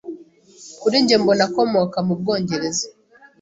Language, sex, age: Kinyarwanda, female, 19-29